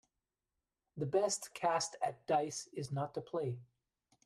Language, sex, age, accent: English, male, 50-59, United States English